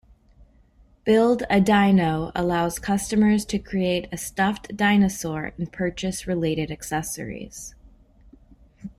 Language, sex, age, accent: English, male, 30-39, United States English